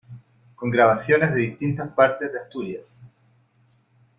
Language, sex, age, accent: Spanish, male, 40-49, España: Norte peninsular (Asturias, Castilla y León, Cantabria, País Vasco, Navarra, Aragón, La Rioja, Guadalajara, Cuenca)